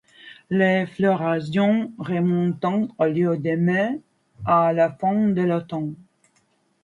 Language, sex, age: French, female, 40-49